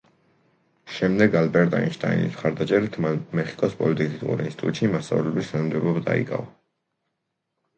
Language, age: Georgian, 19-29